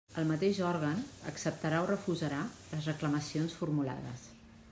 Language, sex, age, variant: Catalan, female, 40-49, Central